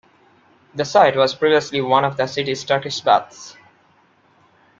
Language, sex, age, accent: English, male, 19-29, India and South Asia (India, Pakistan, Sri Lanka)